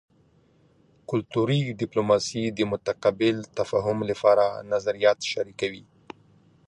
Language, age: Pashto, 30-39